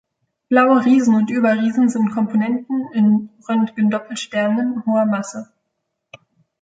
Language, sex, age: German, female, 19-29